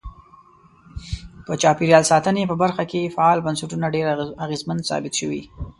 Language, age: Pashto, 19-29